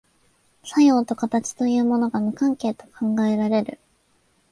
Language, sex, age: Japanese, female, 19-29